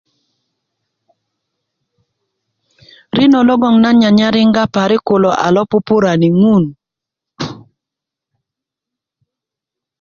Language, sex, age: Kuku, female, 40-49